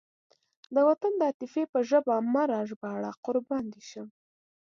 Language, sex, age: Pashto, female, under 19